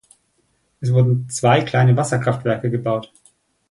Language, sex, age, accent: German, male, 30-39, Deutschland Deutsch